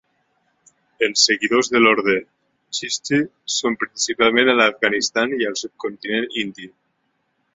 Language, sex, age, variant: Catalan, male, 19-29, Nord-Occidental